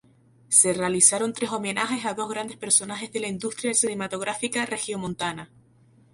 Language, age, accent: Spanish, 19-29, España: Islas Canarias